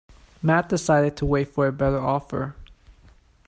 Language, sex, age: English, male, 19-29